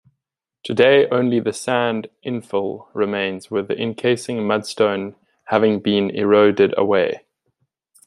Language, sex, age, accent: English, male, 19-29, Southern African (South Africa, Zimbabwe, Namibia)